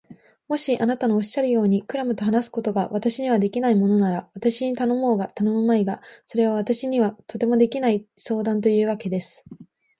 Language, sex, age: Japanese, female, 19-29